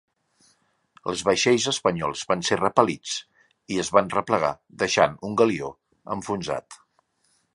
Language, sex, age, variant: Catalan, male, 50-59, Central